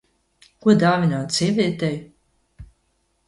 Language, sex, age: Latvian, female, 60-69